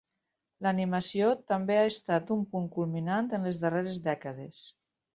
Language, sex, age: Catalan, female, 50-59